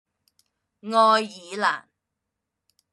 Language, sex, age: Cantonese, female, 30-39